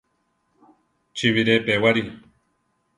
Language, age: Central Tarahumara, 30-39